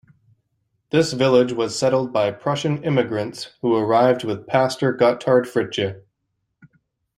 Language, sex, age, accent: English, male, 19-29, United States English